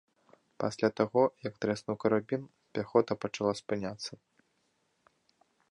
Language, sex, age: Belarusian, male, 19-29